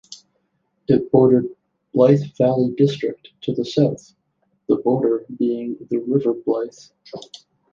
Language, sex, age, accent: English, male, 19-29, Canadian English